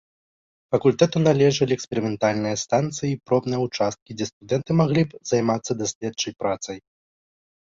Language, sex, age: Belarusian, male, 19-29